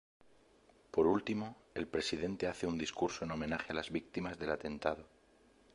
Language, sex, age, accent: Spanish, male, 30-39, España: Sur peninsular (Andalucia, Extremadura, Murcia)